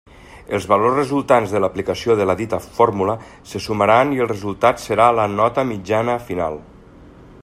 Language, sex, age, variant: Catalan, male, 40-49, Nord-Occidental